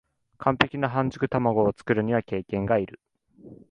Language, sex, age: Japanese, male, 19-29